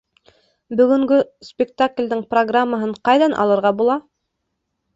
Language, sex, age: Bashkir, female, 19-29